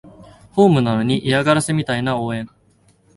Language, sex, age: Japanese, male, 19-29